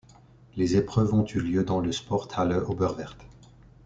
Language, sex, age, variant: French, male, 30-39, Français de métropole